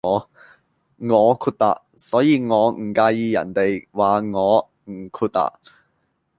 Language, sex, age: Cantonese, male, 19-29